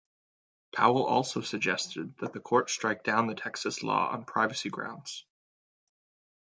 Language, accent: English, Canadian English